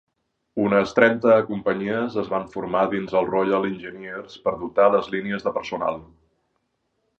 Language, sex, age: Catalan, male, 40-49